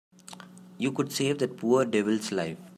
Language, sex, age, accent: English, male, 30-39, India and South Asia (India, Pakistan, Sri Lanka)